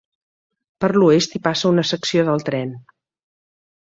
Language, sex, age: Catalan, female, 50-59